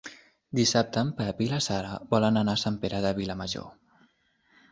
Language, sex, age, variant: Catalan, male, under 19, Nord-Occidental